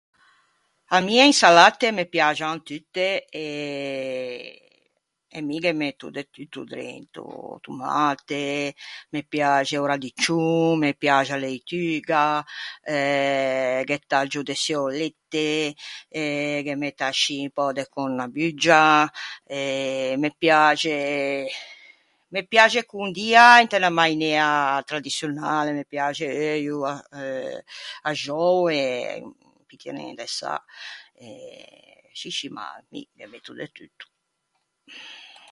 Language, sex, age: Ligurian, female, 60-69